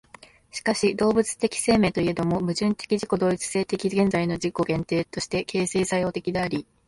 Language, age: Japanese, 19-29